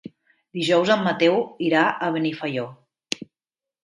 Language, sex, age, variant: Catalan, female, 40-49, Central